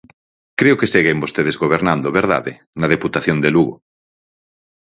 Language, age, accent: Galician, 40-49, Atlántico (seseo e gheada)